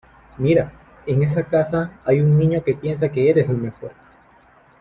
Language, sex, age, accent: Spanish, male, 19-29, Andino-Pacífico: Colombia, Perú, Ecuador, oeste de Bolivia y Venezuela andina